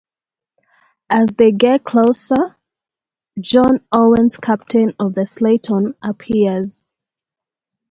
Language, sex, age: English, female, 19-29